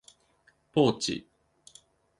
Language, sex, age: Japanese, male, 19-29